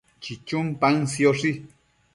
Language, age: Matsés, 40-49